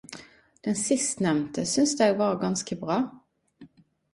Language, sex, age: Norwegian Nynorsk, female, 30-39